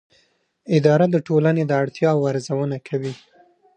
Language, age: Pashto, 30-39